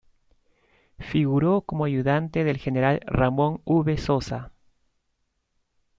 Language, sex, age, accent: Spanish, male, 19-29, Andino-Pacífico: Colombia, Perú, Ecuador, oeste de Bolivia y Venezuela andina